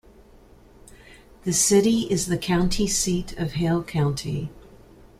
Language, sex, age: English, female, 40-49